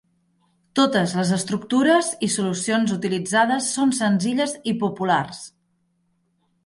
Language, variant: Catalan, Septentrional